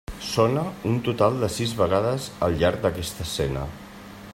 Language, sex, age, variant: Catalan, male, 40-49, Central